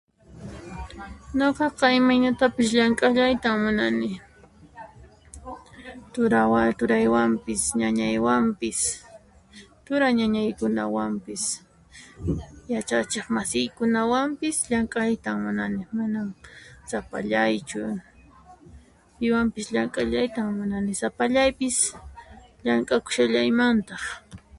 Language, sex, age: Puno Quechua, female, 19-29